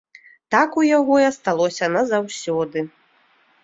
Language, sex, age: Belarusian, female, 30-39